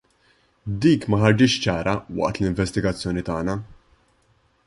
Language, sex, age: Maltese, male, 19-29